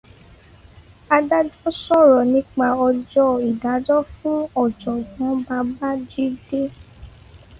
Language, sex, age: Yoruba, female, 19-29